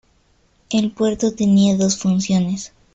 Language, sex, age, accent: Spanish, female, under 19, Andino-Pacífico: Colombia, Perú, Ecuador, oeste de Bolivia y Venezuela andina